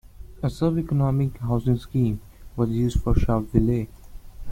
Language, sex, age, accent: English, male, under 19, India and South Asia (India, Pakistan, Sri Lanka)